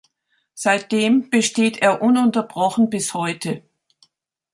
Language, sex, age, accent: German, female, 70-79, Deutschland Deutsch